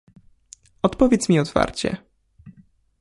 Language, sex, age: Polish, male, 19-29